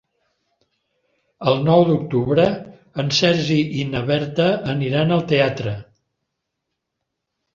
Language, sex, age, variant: Catalan, male, 70-79, Central